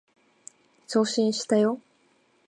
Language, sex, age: Japanese, female, 19-29